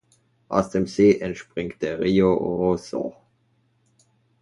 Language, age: German, 30-39